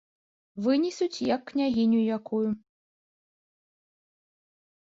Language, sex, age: Belarusian, female, 30-39